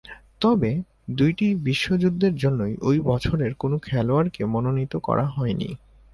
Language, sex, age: Bengali, male, 19-29